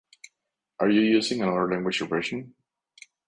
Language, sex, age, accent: English, male, 30-39, United States English